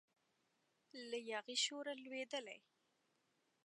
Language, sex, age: Pashto, female, 19-29